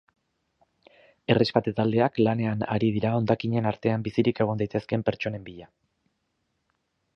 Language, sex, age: Basque, male, 30-39